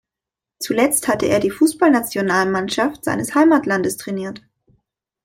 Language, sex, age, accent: German, female, 19-29, Deutschland Deutsch